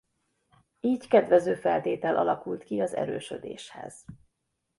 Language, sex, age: Hungarian, female, 50-59